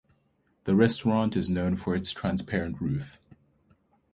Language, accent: English, Southern African (South Africa, Zimbabwe, Namibia)